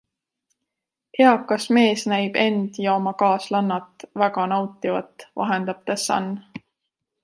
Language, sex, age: Estonian, female, 19-29